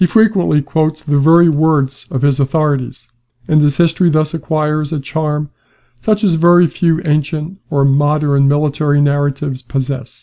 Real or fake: real